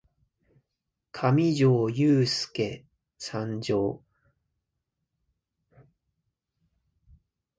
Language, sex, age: Japanese, male, 30-39